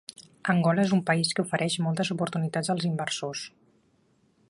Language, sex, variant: Catalan, female, Septentrional